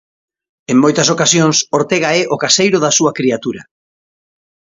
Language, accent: Galician, Normativo (estándar)